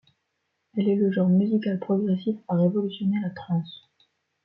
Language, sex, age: French, female, under 19